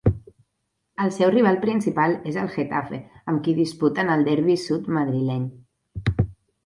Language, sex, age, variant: Catalan, female, 30-39, Central